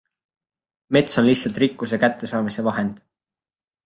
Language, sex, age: Estonian, male, 19-29